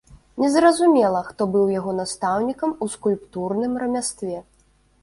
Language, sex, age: Belarusian, female, 19-29